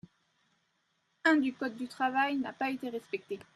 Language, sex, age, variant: French, female, 30-39, Français de métropole